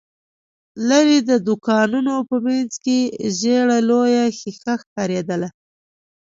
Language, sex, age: Pashto, female, 19-29